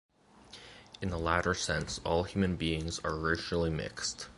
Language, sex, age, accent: English, male, 19-29, United States English